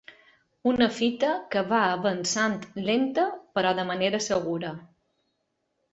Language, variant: Catalan, Balear